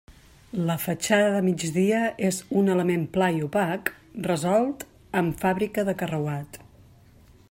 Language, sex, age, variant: Catalan, female, 40-49, Central